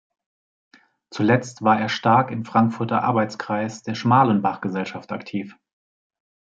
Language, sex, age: German, male, 40-49